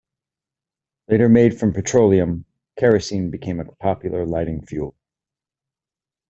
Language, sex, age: English, male, 40-49